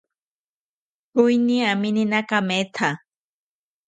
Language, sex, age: South Ucayali Ashéninka, female, 40-49